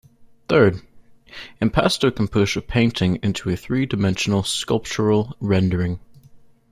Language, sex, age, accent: English, male, under 19, United States English